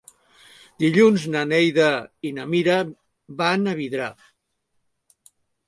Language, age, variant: Catalan, 60-69, Central